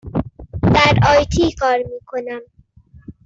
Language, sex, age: Persian, male, 19-29